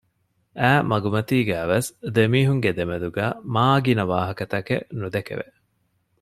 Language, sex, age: Divehi, male, 30-39